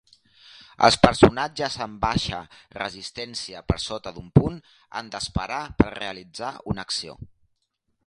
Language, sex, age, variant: Catalan, male, 40-49, Central